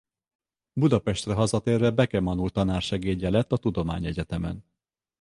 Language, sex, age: Hungarian, male, 50-59